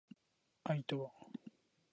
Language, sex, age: Japanese, male, 19-29